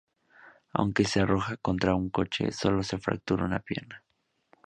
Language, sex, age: Spanish, male, 19-29